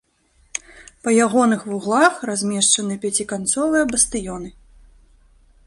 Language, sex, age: Belarusian, female, 19-29